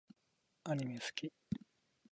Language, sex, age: Japanese, male, 19-29